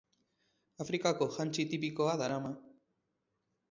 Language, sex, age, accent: Basque, male, 30-39, Mendebalekoa (Araba, Bizkaia, Gipuzkoako mendebaleko herri batzuk)